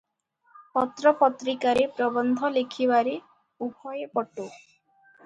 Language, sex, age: Odia, female, 19-29